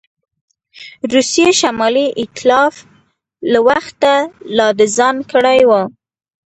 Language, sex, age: Pashto, female, 19-29